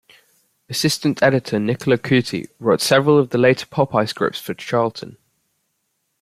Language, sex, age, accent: English, male, under 19, England English